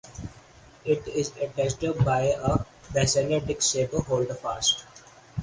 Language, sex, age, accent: English, male, under 19, India and South Asia (India, Pakistan, Sri Lanka)